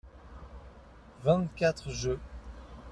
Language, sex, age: French, male, 30-39